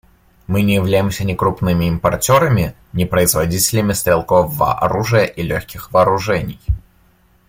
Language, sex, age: Russian, male, 19-29